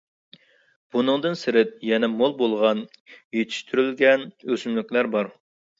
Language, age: Uyghur, 30-39